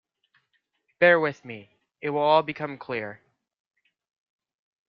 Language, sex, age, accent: English, male, under 19, United States English